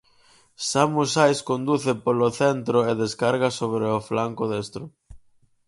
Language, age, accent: Galician, 19-29, Atlántico (seseo e gheada)